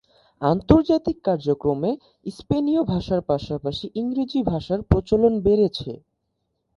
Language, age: Bengali, 19-29